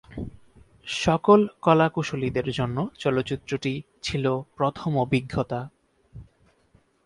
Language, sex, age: Bengali, male, 19-29